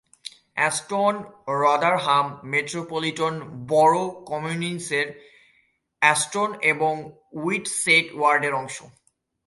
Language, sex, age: Bengali, male, 19-29